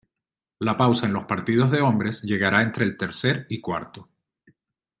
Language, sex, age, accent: Spanish, male, 40-49, Caribe: Cuba, Venezuela, Puerto Rico, República Dominicana, Panamá, Colombia caribeña, México caribeño, Costa del golfo de México